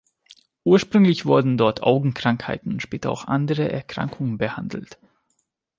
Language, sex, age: German, male, 19-29